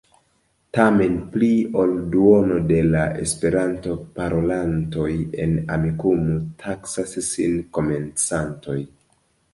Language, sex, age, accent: Esperanto, male, 30-39, Internacia